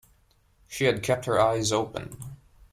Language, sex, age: English, male, 19-29